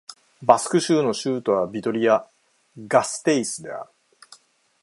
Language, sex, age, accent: Japanese, male, 60-69, 標準